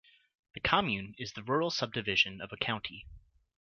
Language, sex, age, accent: English, male, 30-39, United States English